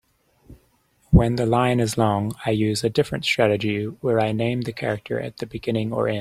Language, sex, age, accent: English, male, 30-39, New Zealand English